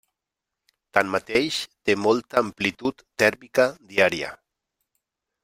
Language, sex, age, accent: Catalan, male, 40-49, valencià